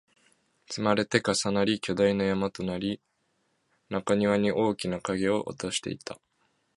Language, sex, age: Japanese, male, 19-29